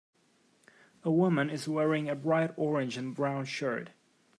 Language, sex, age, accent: English, male, under 19, United States English